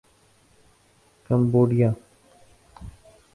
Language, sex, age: Urdu, male, 19-29